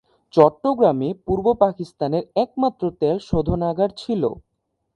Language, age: Bengali, 19-29